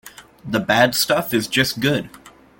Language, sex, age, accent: English, male, under 19, Canadian English